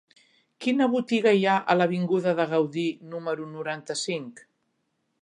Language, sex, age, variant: Catalan, female, 50-59, Central